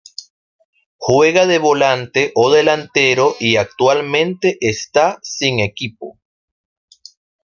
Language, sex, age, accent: Spanish, male, 30-39, Caribe: Cuba, Venezuela, Puerto Rico, República Dominicana, Panamá, Colombia caribeña, México caribeño, Costa del golfo de México